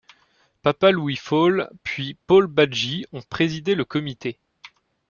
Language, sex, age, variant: French, male, 19-29, Français de métropole